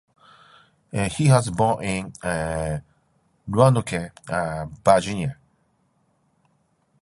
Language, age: English, 50-59